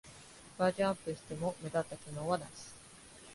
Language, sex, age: Japanese, female, 19-29